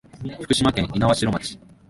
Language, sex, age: Japanese, male, 19-29